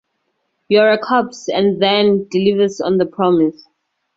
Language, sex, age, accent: English, female, 30-39, Southern African (South Africa, Zimbabwe, Namibia)